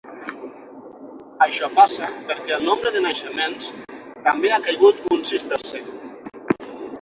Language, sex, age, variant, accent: Catalan, male, 30-39, Nord-Occidental, nord-occidental; Lleida